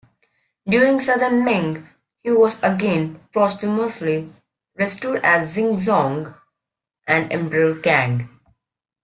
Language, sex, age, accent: English, male, under 19, England English